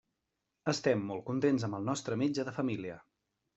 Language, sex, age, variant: Catalan, male, 30-39, Central